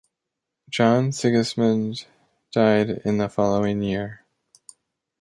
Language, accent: English, United States English